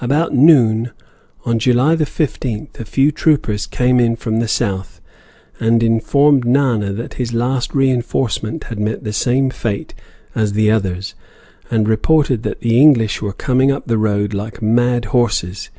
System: none